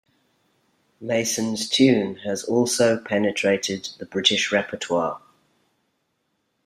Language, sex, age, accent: English, male, 40-49, England English